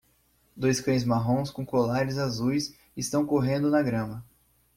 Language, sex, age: Portuguese, male, 19-29